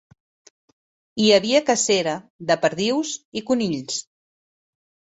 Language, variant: Catalan, Central